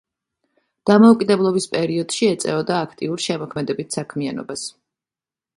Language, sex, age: Georgian, female, 30-39